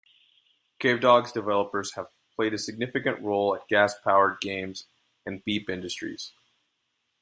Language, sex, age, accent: English, male, 19-29, United States English